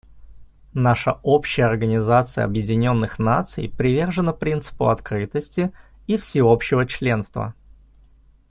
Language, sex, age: Russian, male, 30-39